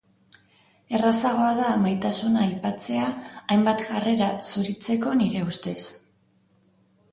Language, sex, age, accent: Basque, female, 30-39, Mendebalekoa (Araba, Bizkaia, Gipuzkoako mendebaleko herri batzuk)